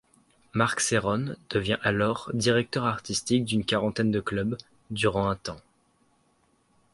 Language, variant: French, Français de métropole